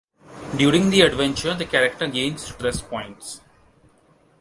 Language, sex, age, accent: English, male, 19-29, India and South Asia (India, Pakistan, Sri Lanka)